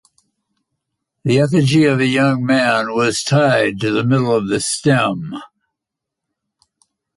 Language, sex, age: English, male, 80-89